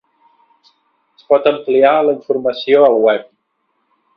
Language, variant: Catalan, Central